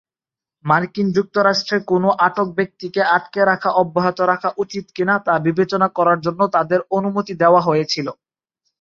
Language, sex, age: Bengali, male, 19-29